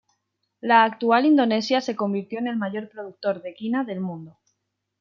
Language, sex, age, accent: Spanish, female, 19-29, España: Centro-Sur peninsular (Madrid, Toledo, Castilla-La Mancha)